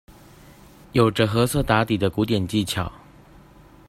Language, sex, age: Chinese, male, 19-29